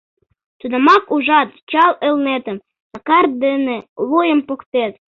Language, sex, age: Mari, male, under 19